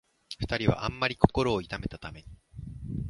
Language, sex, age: Japanese, male, 19-29